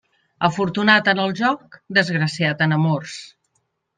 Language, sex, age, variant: Catalan, female, 50-59, Central